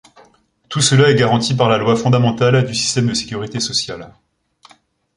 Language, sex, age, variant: French, male, 19-29, Français de métropole